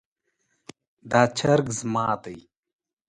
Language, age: Pashto, 19-29